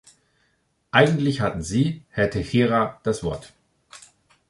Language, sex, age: German, male, 50-59